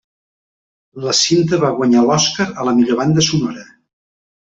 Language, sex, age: Catalan, male, 40-49